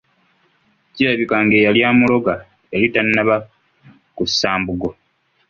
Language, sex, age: Ganda, male, 30-39